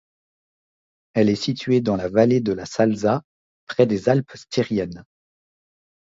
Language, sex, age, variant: French, male, 30-39, Français de métropole